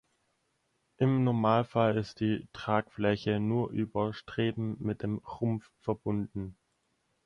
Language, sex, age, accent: German, male, 19-29, Deutschland Deutsch